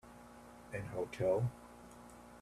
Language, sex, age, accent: English, male, 70-79, United States English